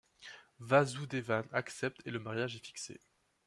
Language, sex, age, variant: French, male, 19-29, Français de métropole